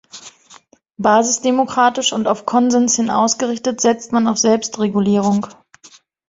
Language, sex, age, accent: German, female, 30-39, Deutschland Deutsch